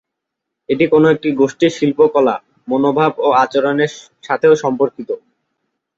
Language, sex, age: Bengali, male, 19-29